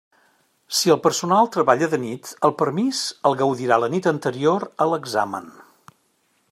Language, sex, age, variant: Catalan, male, 50-59, Central